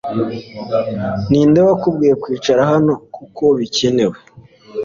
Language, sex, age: Kinyarwanda, male, 19-29